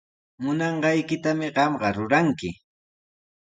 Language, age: Sihuas Ancash Quechua, 19-29